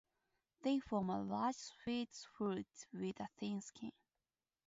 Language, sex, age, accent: English, female, 19-29, United States English